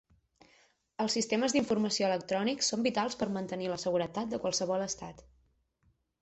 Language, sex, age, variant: Catalan, female, 19-29, Central